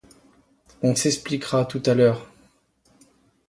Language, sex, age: French, male, 30-39